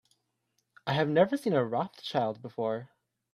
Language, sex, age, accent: English, male, 19-29, United States English